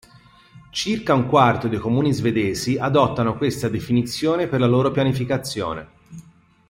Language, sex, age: Italian, male, 30-39